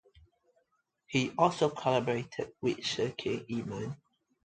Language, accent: English, Malaysian English